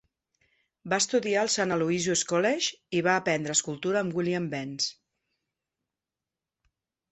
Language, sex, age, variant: Catalan, female, 50-59, Central